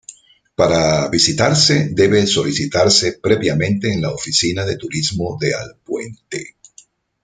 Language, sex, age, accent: Spanish, male, 50-59, Caribe: Cuba, Venezuela, Puerto Rico, República Dominicana, Panamá, Colombia caribeña, México caribeño, Costa del golfo de México